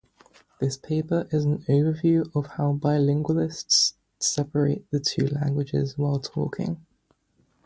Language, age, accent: English, 19-29, England English